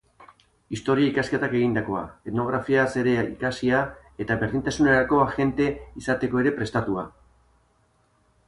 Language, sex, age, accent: Basque, male, 40-49, Erdialdekoa edo Nafarra (Gipuzkoa, Nafarroa)